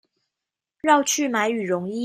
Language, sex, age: Chinese, female, 19-29